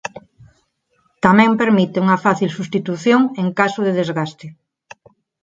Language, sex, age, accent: Galician, female, 40-49, Neofalante